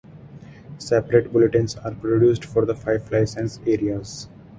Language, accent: English, India and South Asia (India, Pakistan, Sri Lanka)